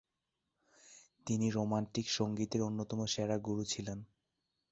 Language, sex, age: Bengali, male, 19-29